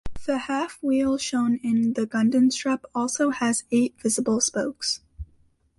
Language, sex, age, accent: English, female, under 19, United States English